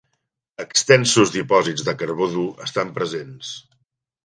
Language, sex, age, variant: Catalan, male, 40-49, Central